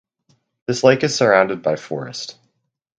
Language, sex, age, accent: English, male, under 19, United States English